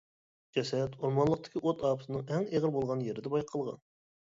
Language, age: Uyghur, 19-29